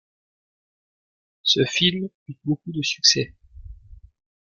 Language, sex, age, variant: French, male, 30-39, Français de métropole